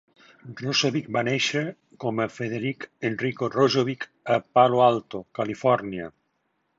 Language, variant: Catalan, Central